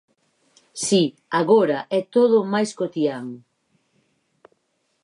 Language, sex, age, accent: Galician, female, 30-39, Normativo (estándar)